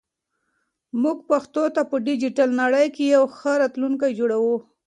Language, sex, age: Pashto, female, 19-29